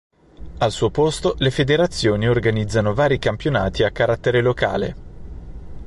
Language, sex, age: Italian, male, 30-39